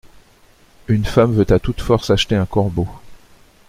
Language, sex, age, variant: French, male, 60-69, Français de métropole